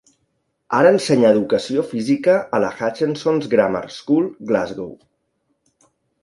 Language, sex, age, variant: Catalan, male, 30-39, Central